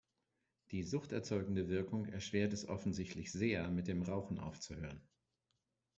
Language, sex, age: German, male, 50-59